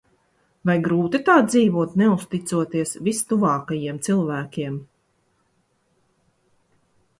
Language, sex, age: Latvian, female, 40-49